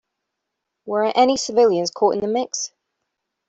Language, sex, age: English, female, 40-49